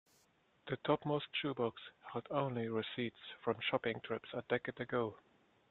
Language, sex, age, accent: English, male, 19-29, England English